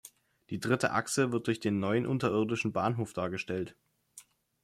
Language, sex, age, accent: German, male, 19-29, Deutschland Deutsch